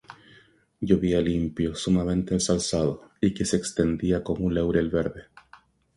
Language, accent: Spanish, Chileno: Chile, Cuyo